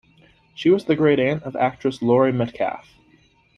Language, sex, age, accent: English, male, under 19, United States English